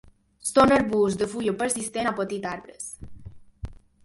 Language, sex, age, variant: Catalan, female, under 19, Balear